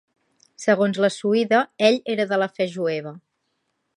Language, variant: Catalan, Central